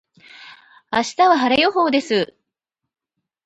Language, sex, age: Japanese, female, 40-49